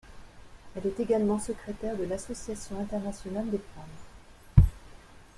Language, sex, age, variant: French, female, 60-69, Français de métropole